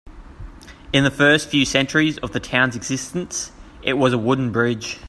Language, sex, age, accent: English, male, 19-29, Australian English